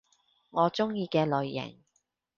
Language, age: Cantonese, 30-39